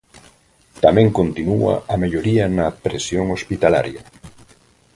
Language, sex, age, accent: Galician, male, 50-59, Normativo (estándar)